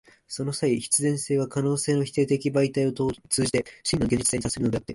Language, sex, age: Japanese, male, 19-29